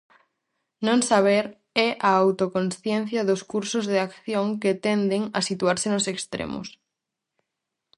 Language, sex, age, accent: Galician, female, 19-29, Normativo (estándar)